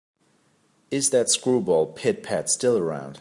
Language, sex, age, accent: English, male, 40-49, England English